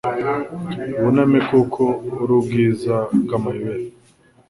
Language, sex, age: Kinyarwanda, male, 19-29